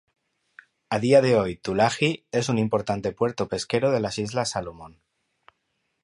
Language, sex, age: Spanish, male, 40-49